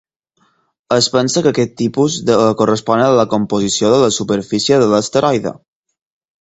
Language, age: Catalan, 19-29